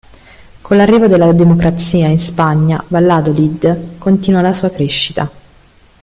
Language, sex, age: Italian, female, 30-39